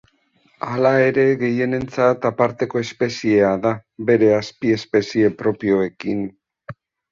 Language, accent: Basque, Mendebalekoa (Araba, Bizkaia, Gipuzkoako mendebaleko herri batzuk)